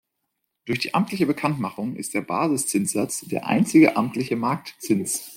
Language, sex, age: German, male, 19-29